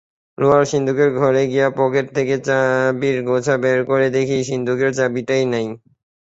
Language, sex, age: Bengali, male, 19-29